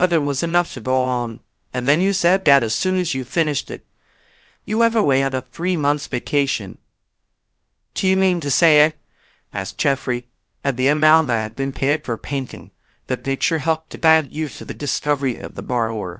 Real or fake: fake